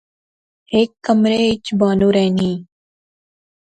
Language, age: Pahari-Potwari, 19-29